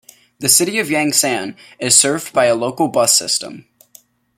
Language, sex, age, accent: English, male, under 19, United States English